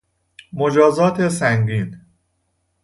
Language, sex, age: Persian, male, 30-39